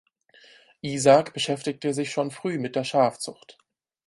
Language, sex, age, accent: German, male, 19-29, Deutschland Deutsch